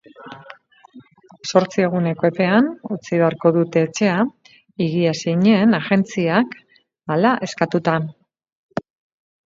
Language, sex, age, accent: Basque, female, 50-59, Mendebalekoa (Araba, Bizkaia, Gipuzkoako mendebaleko herri batzuk)